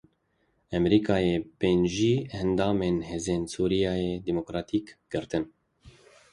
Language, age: Kurdish, 30-39